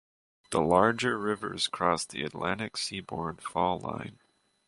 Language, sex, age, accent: English, male, 19-29, Canadian English